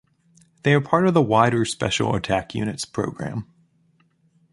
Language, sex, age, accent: English, male, 19-29, United States English